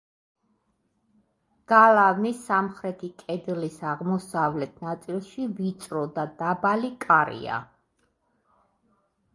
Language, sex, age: Georgian, female, 30-39